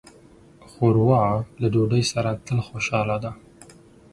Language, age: Pashto, 30-39